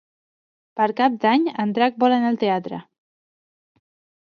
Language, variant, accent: Catalan, Central, central